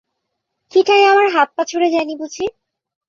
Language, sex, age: Bengali, female, 19-29